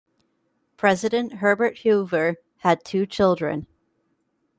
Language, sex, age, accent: English, female, 19-29, United States English